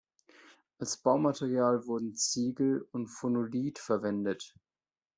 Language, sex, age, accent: German, male, 30-39, Deutschland Deutsch